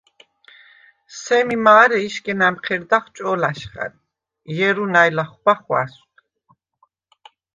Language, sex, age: Svan, female, 50-59